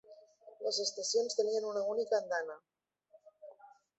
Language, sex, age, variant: Catalan, female, 30-39, Central